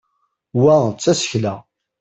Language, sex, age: Kabyle, male, 30-39